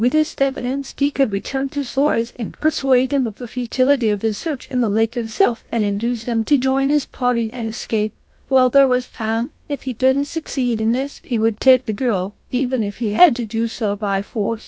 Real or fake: fake